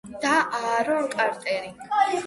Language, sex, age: Georgian, female, under 19